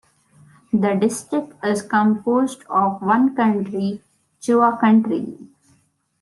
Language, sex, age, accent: English, female, 19-29, India and South Asia (India, Pakistan, Sri Lanka)